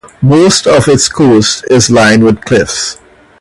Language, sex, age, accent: English, male, 40-49, West Indies and Bermuda (Bahamas, Bermuda, Jamaica, Trinidad)